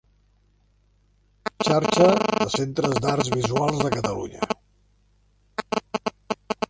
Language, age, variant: Catalan, 70-79, Central